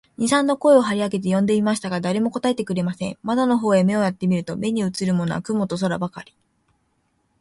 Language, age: Japanese, 19-29